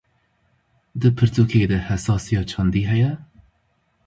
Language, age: Kurdish, 19-29